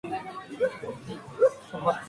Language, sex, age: Chinese, female, 19-29